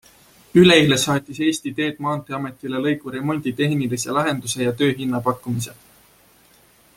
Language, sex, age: Estonian, male, 19-29